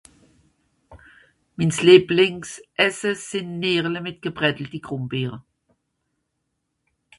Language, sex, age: Swiss German, female, 60-69